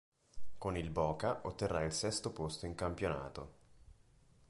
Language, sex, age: Italian, male, 19-29